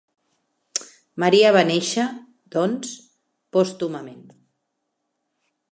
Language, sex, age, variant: Catalan, female, 50-59, Central